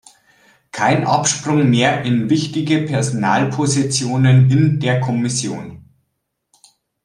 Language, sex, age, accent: German, male, 30-39, Deutschland Deutsch